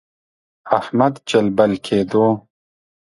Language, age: Pashto, 30-39